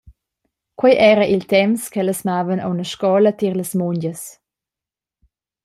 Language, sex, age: Romansh, female, 19-29